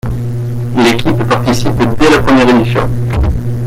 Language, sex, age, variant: French, male, 19-29, Français de métropole